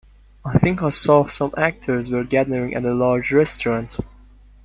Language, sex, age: English, male, 19-29